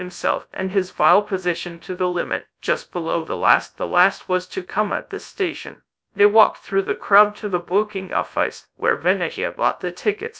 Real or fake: fake